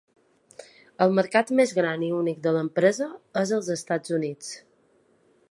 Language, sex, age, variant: Catalan, female, 30-39, Balear